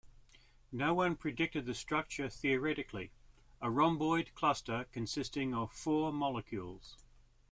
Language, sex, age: English, male, 60-69